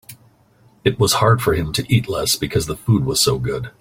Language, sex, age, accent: English, male, 40-49, United States English